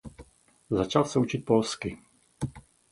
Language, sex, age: Czech, male, 50-59